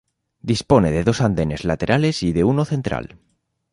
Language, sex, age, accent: Spanish, male, 19-29, España: Norte peninsular (Asturias, Castilla y León, Cantabria, País Vasco, Navarra, Aragón, La Rioja, Guadalajara, Cuenca)